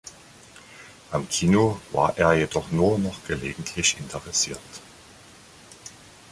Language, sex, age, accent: German, male, 50-59, Deutschland Deutsch